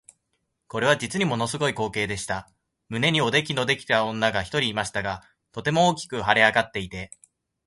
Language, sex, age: Japanese, male, 19-29